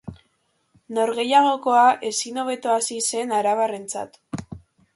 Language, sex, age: Basque, female, under 19